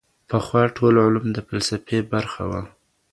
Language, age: Pashto, 19-29